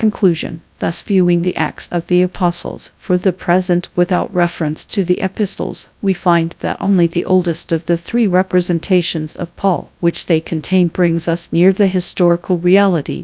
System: TTS, GradTTS